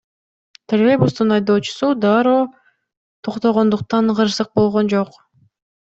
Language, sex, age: Kyrgyz, female, 19-29